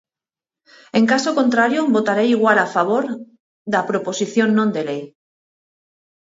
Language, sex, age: Galician, female, 40-49